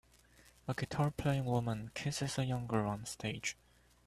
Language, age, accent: English, under 19, United States English